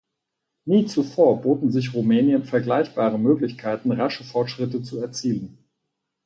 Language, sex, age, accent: German, male, 40-49, Deutschland Deutsch